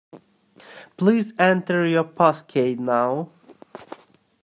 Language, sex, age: English, male, 19-29